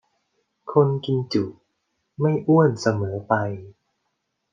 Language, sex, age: Thai, male, 40-49